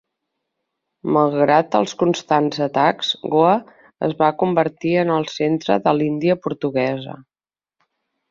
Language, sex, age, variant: Catalan, female, 40-49, Central